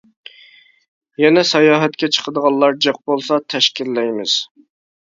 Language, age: Uyghur, 19-29